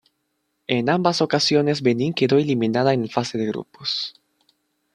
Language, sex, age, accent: Spanish, male, 19-29, Andino-Pacífico: Colombia, Perú, Ecuador, oeste de Bolivia y Venezuela andina